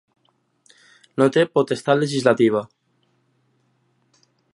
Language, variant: Catalan, Septentrional